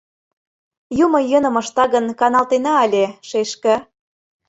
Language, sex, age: Mari, female, 19-29